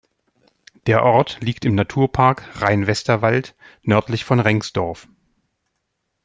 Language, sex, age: German, male, 40-49